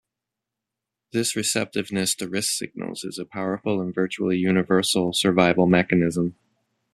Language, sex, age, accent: English, male, 40-49, United States English